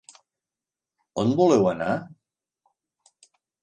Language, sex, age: Catalan, male, 60-69